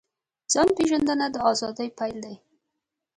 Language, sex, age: Pashto, female, 19-29